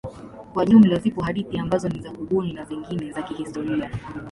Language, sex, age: Swahili, female, 19-29